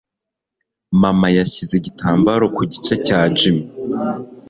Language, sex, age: Kinyarwanda, male, 19-29